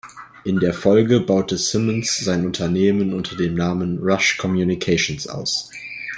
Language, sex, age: German, male, under 19